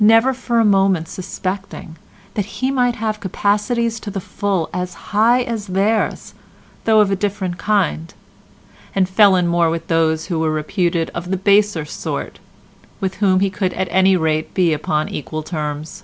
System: none